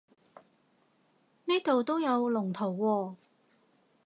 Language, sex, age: Cantonese, female, 40-49